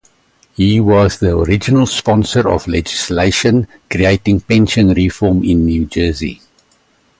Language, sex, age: English, male, 60-69